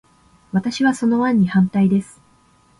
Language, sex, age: Japanese, female, 19-29